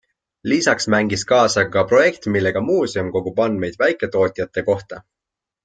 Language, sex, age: Estonian, male, 19-29